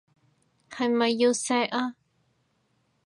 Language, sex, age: Cantonese, female, 30-39